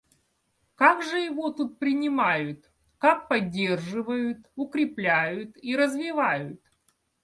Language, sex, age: Russian, female, 40-49